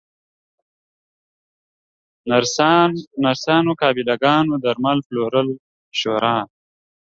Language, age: Pashto, 19-29